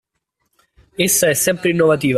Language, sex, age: Italian, male, 19-29